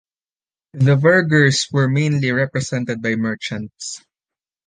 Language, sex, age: English, male, 19-29